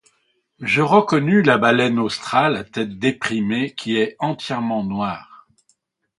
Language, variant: French, Français de métropole